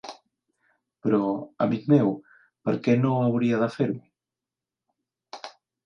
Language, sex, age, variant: Catalan, male, 40-49, Central